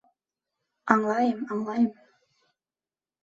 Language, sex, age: Bashkir, female, 19-29